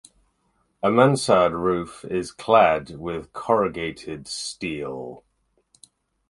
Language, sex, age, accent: English, male, 30-39, England English